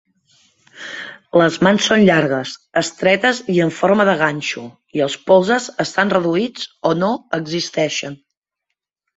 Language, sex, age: Catalan, female, 40-49